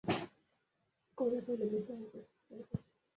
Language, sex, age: Bengali, female, 19-29